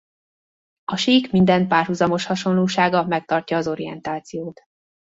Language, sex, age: Hungarian, female, 40-49